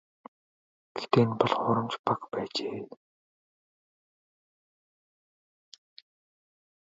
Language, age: Mongolian, 19-29